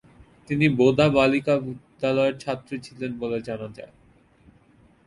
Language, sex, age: Bengali, male, under 19